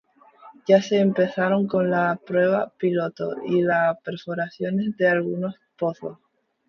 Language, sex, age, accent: Spanish, female, 19-29, España: Islas Canarias